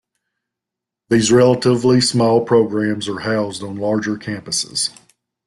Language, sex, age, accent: English, male, 40-49, United States English